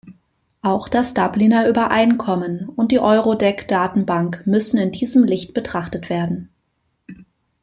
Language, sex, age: German, female, 40-49